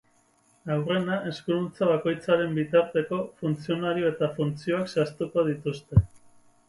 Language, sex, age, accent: Basque, male, 30-39, Mendebalekoa (Araba, Bizkaia, Gipuzkoako mendebaleko herri batzuk)